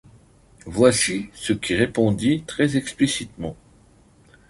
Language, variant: French, Français de métropole